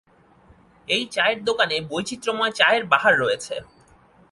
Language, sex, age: Bengali, male, 30-39